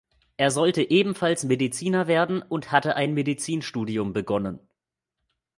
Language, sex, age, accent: German, male, 19-29, Deutschland Deutsch